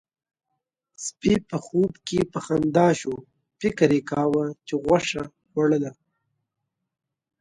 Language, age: Pashto, 19-29